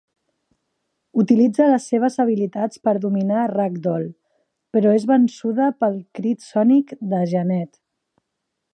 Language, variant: Catalan, Central